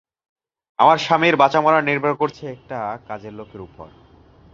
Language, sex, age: Bengali, male, 19-29